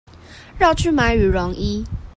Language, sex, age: Chinese, female, 19-29